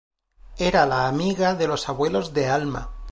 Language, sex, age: Spanish, male, 30-39